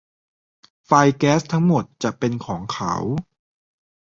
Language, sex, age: Thai, male, 30-39